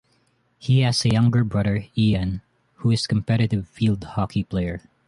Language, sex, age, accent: English, male, 19-29, Filipino